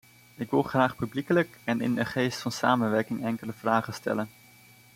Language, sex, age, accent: Dutch, male, 19-29, Nederlands Nederlands